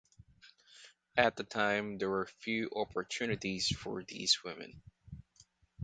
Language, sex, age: English, male, 19-29